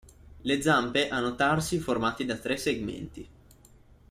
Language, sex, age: Italian, male, 19-29